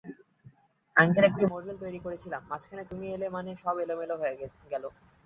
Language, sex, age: Bengali, male, 19-29